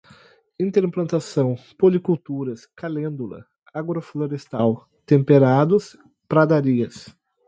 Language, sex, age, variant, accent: Portuguese, male, 19-29, Portuguese (Brasil), Gaucho